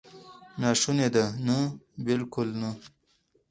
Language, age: Pashto, 19-29